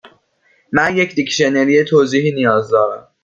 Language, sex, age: Persian, male, under 19